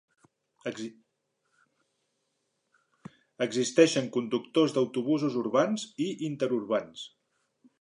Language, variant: Catalan, Central